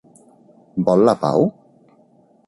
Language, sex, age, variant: Catalan, male, 19-29, Central